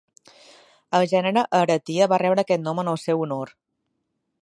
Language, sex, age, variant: Catalan, female, 30-39, Nord-Occidental